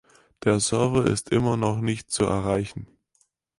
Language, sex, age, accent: German, male, under 19, Deutschland Deutsch